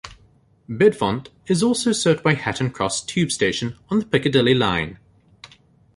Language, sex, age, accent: English, male, 30-39, New Zealand English